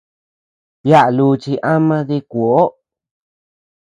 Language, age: Tepeuxila Cuicatec, under 19